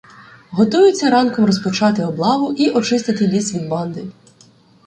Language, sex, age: Ukrainian, female, 19-29